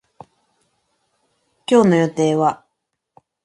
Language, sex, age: Japanese, female, 40-49